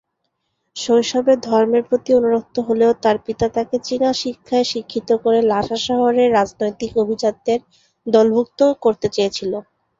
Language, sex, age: Bengali, female, 19-29